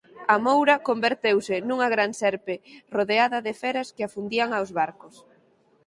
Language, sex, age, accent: Galician, female, 19-29, Normativo (estándar)